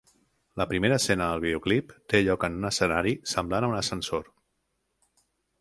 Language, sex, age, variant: Catalan, male, 30-39, Central